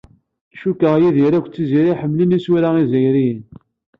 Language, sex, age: Kabyle, male, 19-29